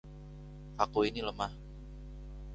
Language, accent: Indonesian, Indonesia